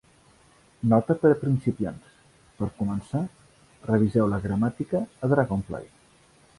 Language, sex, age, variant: Catalan, male, 50-59, Central